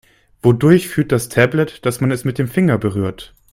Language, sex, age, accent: German, male, 19-29, Deutschland Deutsch